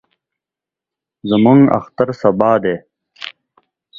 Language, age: Pashto, 19-29